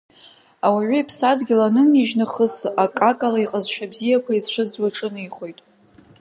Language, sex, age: Abkhazian, female, under 19